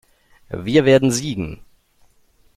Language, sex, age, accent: German, male, 30-39, Deutschland Deutsch